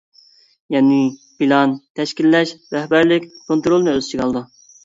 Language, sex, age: Uyghur, male, 30-39